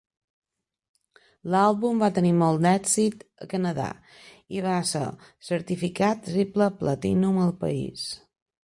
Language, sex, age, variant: Catalan, female, 50-59, Balear